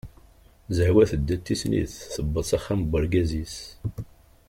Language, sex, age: Kabyle, male, 40-49